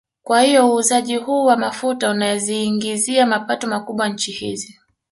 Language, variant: Swahili, Kiswahili cha Bara ya Tanzania